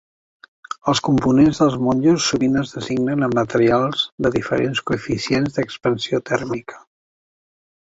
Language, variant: Catalan, Central